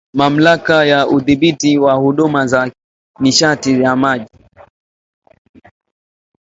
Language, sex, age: Swahili, male, 19-29